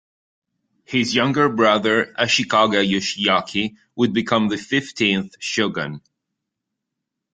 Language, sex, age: English, male, 19-29